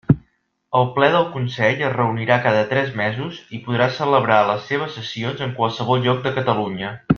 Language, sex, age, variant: Catalan, male, 30-39, Nord-Occidental